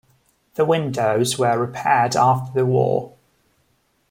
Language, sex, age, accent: English, male, 19-29, England English